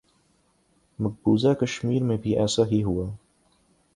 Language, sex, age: Urdu, male, 19-29